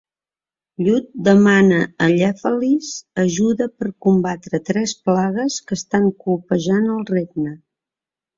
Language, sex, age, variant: Catalan, female, 50-59, Central